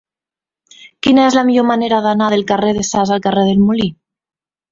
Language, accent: Catalan, valencià